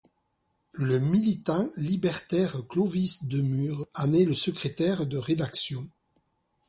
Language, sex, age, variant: French, male, 40-49, Français de métropole